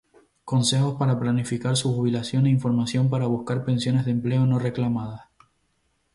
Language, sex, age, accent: Spanish, male, 19-29, España: Islas Canarias